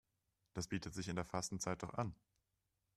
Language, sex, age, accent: German, male, 19-29, Deutschland Deutsch